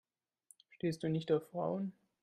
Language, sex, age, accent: German, male, 19-29, Deutschland Deutsch